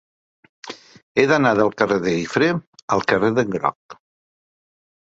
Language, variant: Catalan, Central